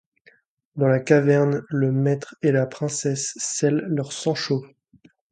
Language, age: French, 19-29